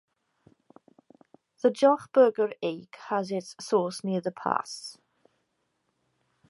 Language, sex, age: English, female, 40-49